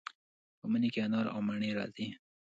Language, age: Pashto, 19-29